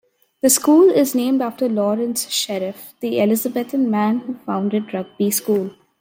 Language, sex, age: English, female, under 19